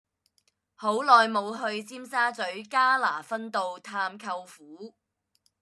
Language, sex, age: Cantonese, female, 30-39